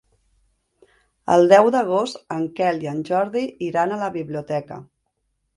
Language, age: Catalan, under 19